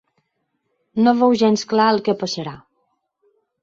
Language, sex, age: Catalan, female, 50-59